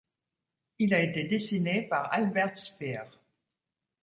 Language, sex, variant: French, female, Français de métropole